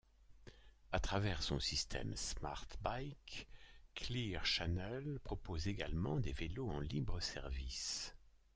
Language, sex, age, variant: French, male, 60-69, Français de métropole